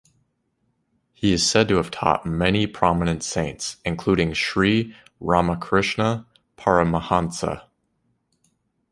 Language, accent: English, United States English